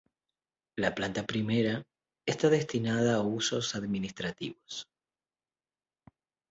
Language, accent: Spanish, Rioplatense: Argentina, Uruguay, este de Bolivia, Paraguay